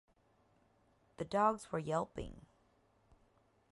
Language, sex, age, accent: English, female, 30-39, United States English